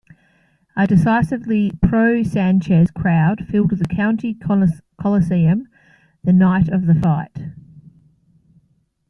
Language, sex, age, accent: English, female, 30-39, Australian English